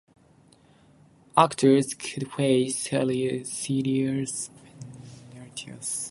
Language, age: English, 19-29